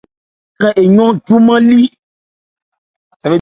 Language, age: Ebrié, 19-29